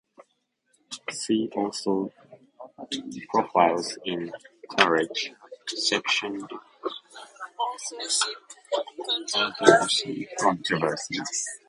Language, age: English, 19-29